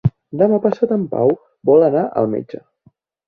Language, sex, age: Catalan, male, 19-29